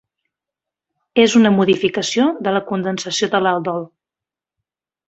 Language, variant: Catalan, Central